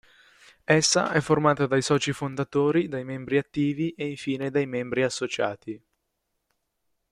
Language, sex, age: Italian, male, under 19